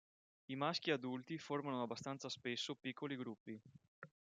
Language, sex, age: Italian, male, 30-39